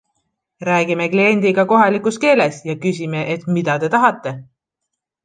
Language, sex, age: Estonian, female, 19-29